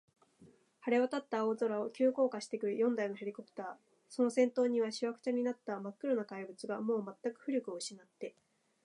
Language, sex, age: Japanese, female, 19-29